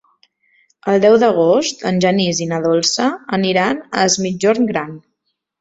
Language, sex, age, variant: Catalan, female, 19-29, Central